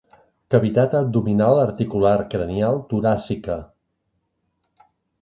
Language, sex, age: Catalan, male, 60-69